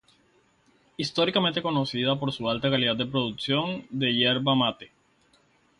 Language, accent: Spanish, Caribe: Cuba, Venezuela, Puerto Rico, República Dominicana, Panamá, Colombia caribeña, México caribeño, Costa del golfo de México